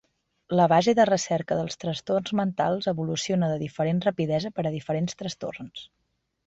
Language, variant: Catalan, Central